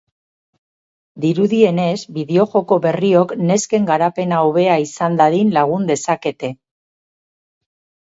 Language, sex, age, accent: Basque, female, 50-59, Erdialdekoa edo Nafarra (Gipuzkoa, Nafarroa)